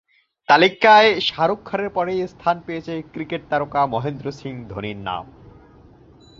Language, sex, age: Bengali, male, 19-29